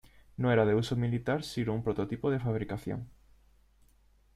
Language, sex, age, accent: Spanish, male, 19-29, España: Sur peninsular (Andalucia, Extremadura, Murcia)